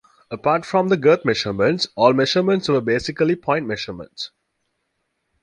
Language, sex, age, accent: English, male, 19-29, United States English